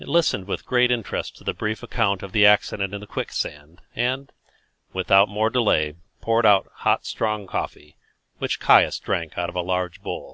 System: none